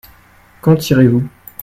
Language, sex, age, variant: French, male, 19-29, Français de métropole